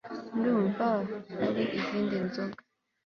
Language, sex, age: Kinyarwanda, female, 19-29